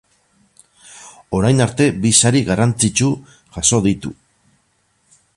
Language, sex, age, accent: Basque, male, 50-59, Mendebalekoa (Araba, Bizkaia, Gipuzkoako mendebaleko herri batzuk)